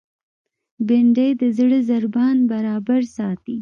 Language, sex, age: Pashto, female, 19-29